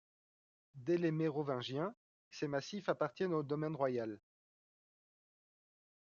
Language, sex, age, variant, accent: French, male, 30-39, Français d'Europe, Français de Belgique